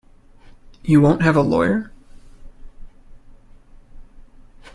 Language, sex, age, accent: English, male, 19-29, United States English